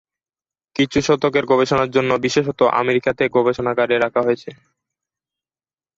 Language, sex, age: Bengali, male, 19-29